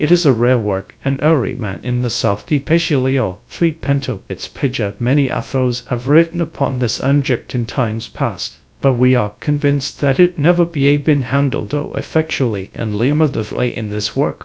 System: TTS, GradTTS